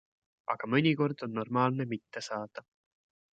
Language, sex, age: Estonian, male, 19-29